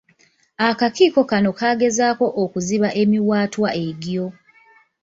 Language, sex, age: Ganda, female, 19-29